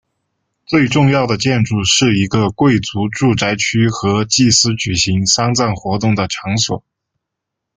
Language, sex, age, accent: Chinese, male, 19-29, 出生地：四川省